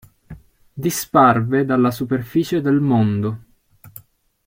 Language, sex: Italian, male